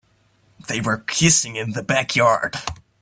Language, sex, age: English, male, 19-29